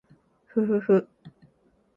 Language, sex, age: Japanese, female, 19-29